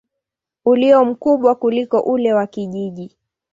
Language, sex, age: Swahili, female, 19-29